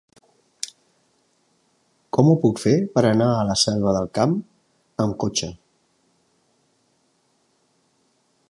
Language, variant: Catalan, Central